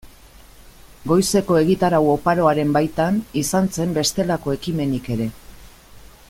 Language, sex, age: Basque, female, 50-59